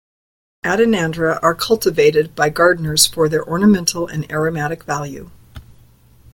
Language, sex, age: English, female, 50-59